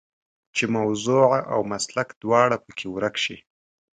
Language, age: Pashto, 19-29